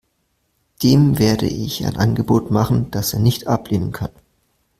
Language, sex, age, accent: German, male, 19-29, Deutschland Deutsch